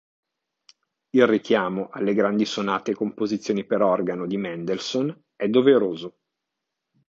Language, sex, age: Italian, male, 40-49